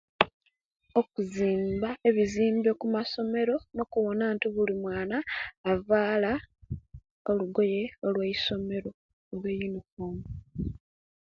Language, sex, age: Kenyi, female, 19-29